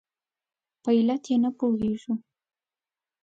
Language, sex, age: Pashto, female, 19-29